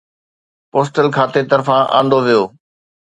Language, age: Sindhi, 40-49